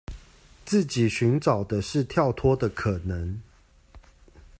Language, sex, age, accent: Chinese, male, 30-39, 出生地：桃園市